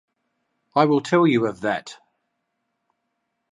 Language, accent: English, Australian English